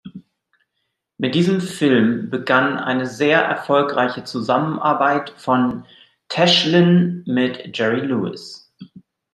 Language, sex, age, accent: German, male, 40-49, Deutschland Deutsch